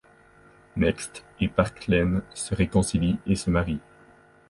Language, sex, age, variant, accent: French, male, 19-29, Français d'Amérique du Nord, Français du Canada